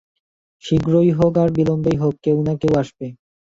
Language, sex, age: Bengali, male, 19-29